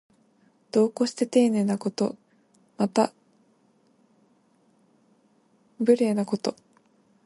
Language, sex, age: Japanese, female, 19-29